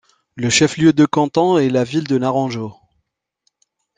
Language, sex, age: French, male, 30-39